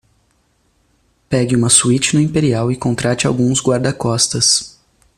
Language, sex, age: Portuguese, male, 30-39